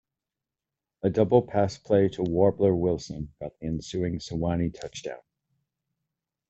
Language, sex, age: English, male, 40-49